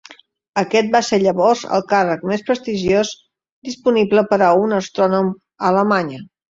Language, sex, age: Catalan, female, 50-59